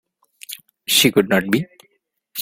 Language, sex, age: English, male, 19-29